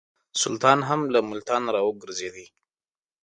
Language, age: Pashto, 19-29